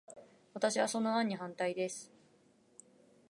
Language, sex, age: Japanese, female, 19-29